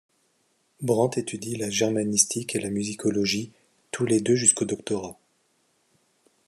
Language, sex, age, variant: French, male, 30-39, Français de métropole